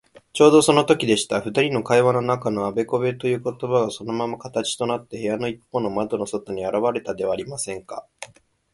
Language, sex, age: Japanese, male, 19-29